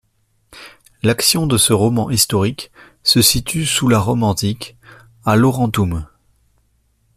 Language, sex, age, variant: French, male, 30-39, Français de métropole